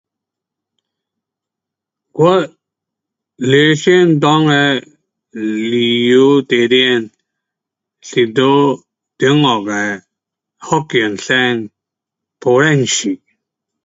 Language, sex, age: Pu-Xian Chinese, male, 70-79